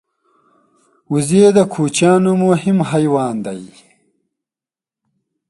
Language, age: Pashto, 19-29